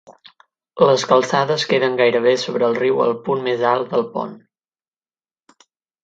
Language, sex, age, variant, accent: Catalan, male, 19-29, Central, central